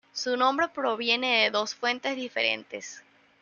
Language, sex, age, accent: Spanish, female, 19-29, Caribe: Cuba, Venezuela, Puerto Rico, República Dominicana, Panamá, Colombia caribeña, México caribeño, Costa del golfo de México